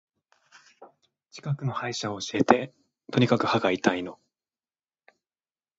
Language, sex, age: Japanese, male, 19-29